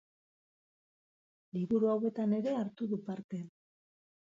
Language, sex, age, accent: Basque, female, 50-59, Mendebalekoa (Araba, Bizkaia, Gipuzkoako mendebaleko herri batzuk)